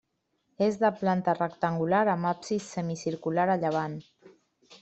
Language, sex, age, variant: Catalan, female, 40-49, Central